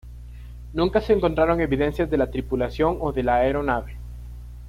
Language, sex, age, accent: Spanish, male, under 19, Andino-Pacífico: Colombia, Perú, Ecuador, oeste de Bolivia y Venezuela andina